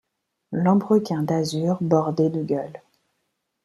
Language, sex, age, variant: French, female, 19-29, Français de métropole